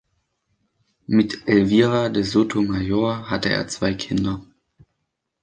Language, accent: German, Deutschland Deutsch